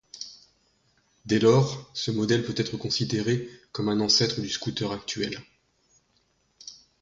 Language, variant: French, Français de métropole